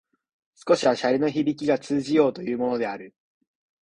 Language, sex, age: Japanese, male, 19-29